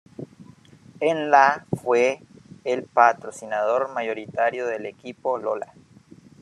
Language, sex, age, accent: Spanish, male, 19-29, América central